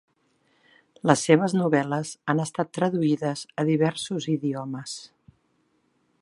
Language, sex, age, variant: Catalan, female, 60-69, Central